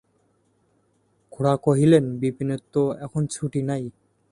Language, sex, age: Bengali, male, 19-29